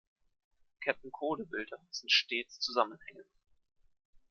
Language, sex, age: German, male, 19-29